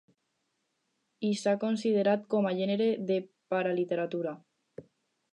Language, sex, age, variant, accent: Catalan, female, under 19, Alacantí, valencià